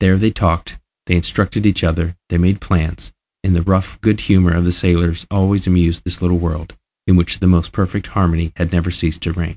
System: none